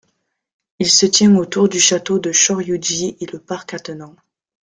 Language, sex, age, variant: French, female, under 19, Français de métropole